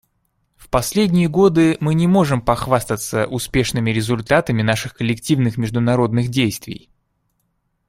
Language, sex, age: Russian, male, 19-29